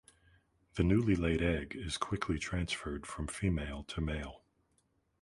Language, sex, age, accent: English, male, 40-49, United States English